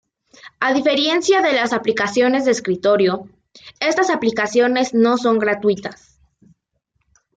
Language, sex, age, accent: Spanish, female, under 19, México